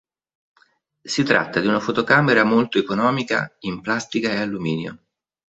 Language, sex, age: Italian, male, 40-49